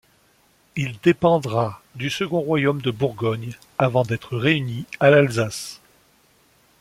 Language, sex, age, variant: French, male, 40-49, Français de métropole